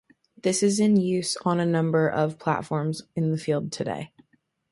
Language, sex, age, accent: English, female, under 19, United States English